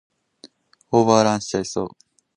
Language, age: Japanese, 19-29